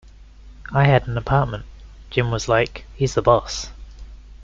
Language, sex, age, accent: English, male, 19-29, Australian English